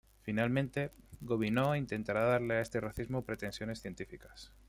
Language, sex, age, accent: Spanish, male, 30-39, España: Centro-Sur peninsular (Madrid, Toledo, Castilla-La Mancha)